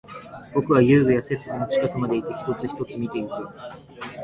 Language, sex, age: Japanese, male, 19-29